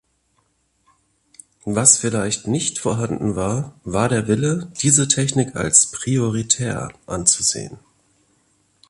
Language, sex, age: German, male, 40-49